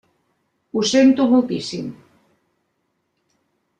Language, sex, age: Catalan, female, 70-79